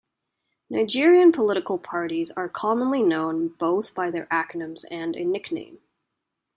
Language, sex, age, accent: English, female, 19-29, Canadian English